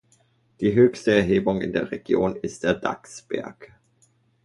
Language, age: German, 30-39